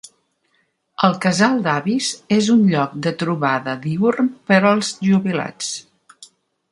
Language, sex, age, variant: Catalan, female, 60-69, Central